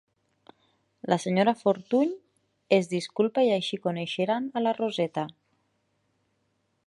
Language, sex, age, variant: Catalan, female, 30-39, Nord-Occidental